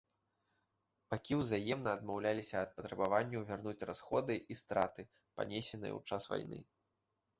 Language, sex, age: Belarusian, male, 19-29